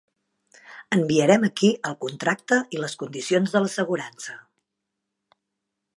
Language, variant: Catalan, Central